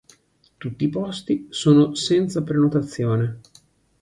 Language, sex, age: Italian, male, 30-39